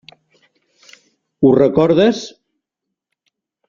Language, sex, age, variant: Catalan, male, 60-69, Central